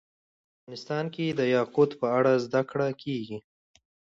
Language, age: Pashto, 19-29